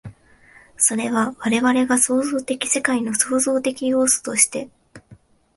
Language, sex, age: Japanese, female, 19-29